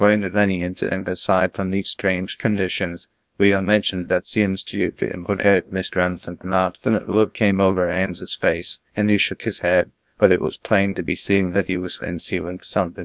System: TTS, GlowTTS